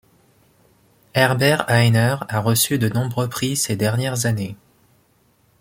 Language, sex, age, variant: French, male, 30-39, Français de métropole